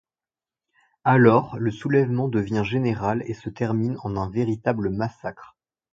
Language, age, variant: French, 19-29, Français de métropole